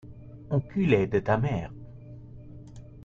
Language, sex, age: French, male, 40-49